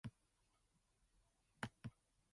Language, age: English, 19-29